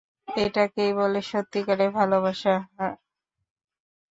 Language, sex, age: Bengali, female, 19-29